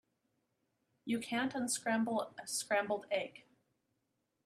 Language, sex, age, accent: English, female, 19-29, Canadian English